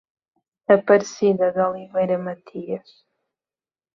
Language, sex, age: Portuguese, female, 19-29